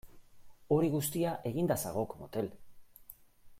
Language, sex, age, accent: Basque, male, 40-49, Mendebalekoa (Araba, Bizkaia, Gipuzkoako mendebaleko herri batzuk)